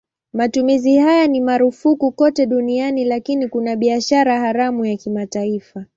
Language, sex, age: Swahili, female, 19-29